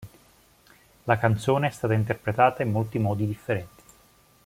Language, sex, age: Italian, male, 40-49